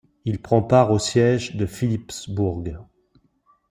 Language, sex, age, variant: French, male, 50-59, Français de métropole